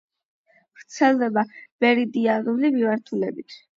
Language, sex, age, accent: Georgian, male, under 19, ჩვეულებრივი